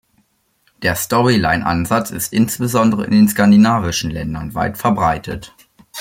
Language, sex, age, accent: German, male, under 19, Deutschland Deutsch